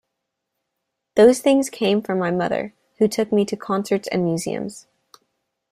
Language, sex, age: English, female, under 19